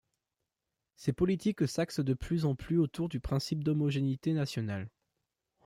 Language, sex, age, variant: French, male, under 19, Français de métropole